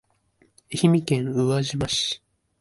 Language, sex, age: Japanese, male, under 19